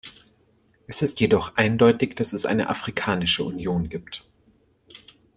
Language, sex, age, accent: German, male, 30-39, Deutschland Deutsch